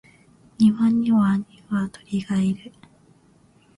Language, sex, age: Japanese, female, under 19